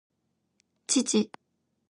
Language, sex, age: Japanese, female, under 19